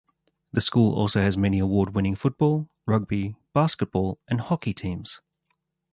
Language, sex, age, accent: English, male, 30-39, Australian English